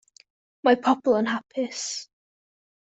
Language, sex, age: Welsh, female, under 19